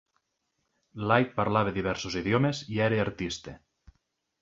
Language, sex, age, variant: Catalan, male, 19-29, Nord-Occidental